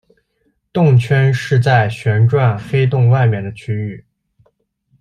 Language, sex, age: Chinese, male, 19-29